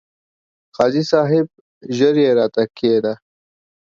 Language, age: Pashto, 19-29